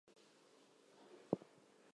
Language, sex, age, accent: English, female, 19-29, Southern African (South Africa, Zimbabwe, Namibia)